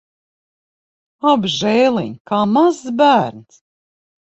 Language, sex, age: Latvian, female, 50-59